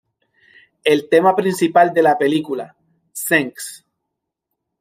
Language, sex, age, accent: Spanish, male, 40-49, Caribe: Cuba, Venezuela, Puerto Rico, República Dominicana, Panamá, Colombia caribeña, México caribeño, Costa del golfo de México